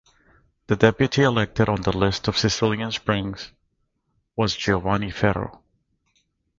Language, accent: English, United States English